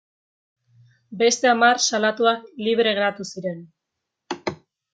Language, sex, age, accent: Basque, female, under 19, Erdialdekoa edo Nafarra (Gipuzkoa, Nafarroa)